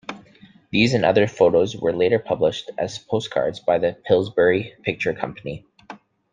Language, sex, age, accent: English, male, 30-39, Canadian English